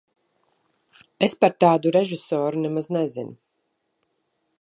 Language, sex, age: Latvian, female, 40-49